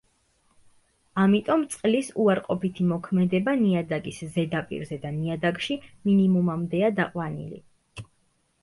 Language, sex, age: Georgian, female, 19-29